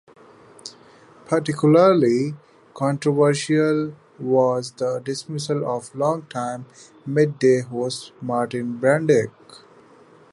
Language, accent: English, India and South Asia (India, Pakistan, Sri Lanka)